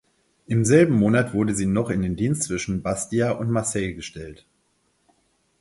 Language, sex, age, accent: German, male, 50-59, Deutschland Deutsch